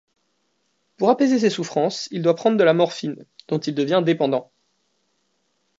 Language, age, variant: French, 19-29, Français de métropole